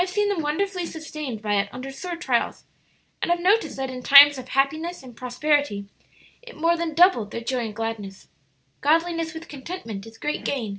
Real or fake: real